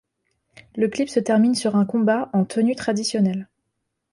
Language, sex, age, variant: French, female, 19-29, Français de métropole